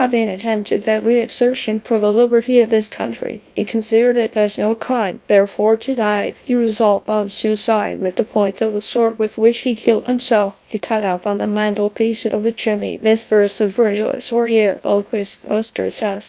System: TTS, GlowTTS